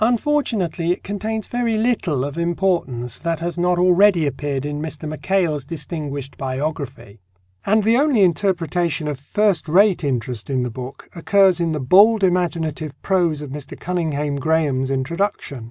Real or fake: real